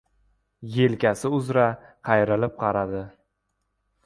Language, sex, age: Uzbek, male, 19-29